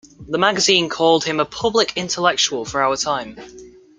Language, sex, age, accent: English, male, under 19, England English